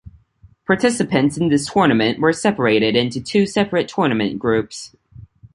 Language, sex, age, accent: English, male, under 19, United States English